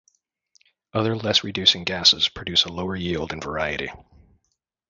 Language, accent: English, United States English